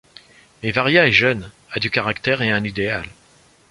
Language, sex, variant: French, male, Français de métropole